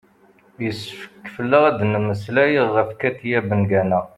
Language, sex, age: Kabyle, male, 40-49